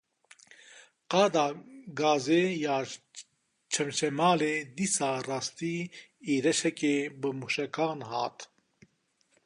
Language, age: Kurdish, 50-59